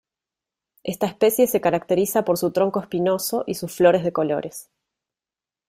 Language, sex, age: Spanish, female, 30-39